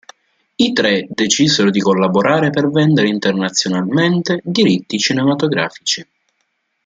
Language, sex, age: Italian, male, 19-29